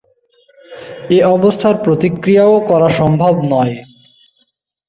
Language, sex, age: Bengali, male, 19-29